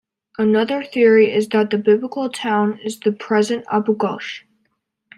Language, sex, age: English, female, under 19